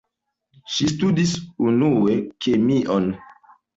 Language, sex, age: Esperanto, male, 19-29